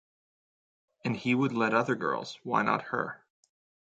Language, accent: English, Canadian English